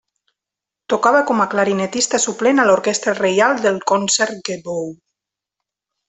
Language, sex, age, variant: Catalan, female, 30-39, Nord-Occidental